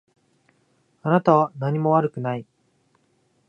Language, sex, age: Japanese, male, 19-29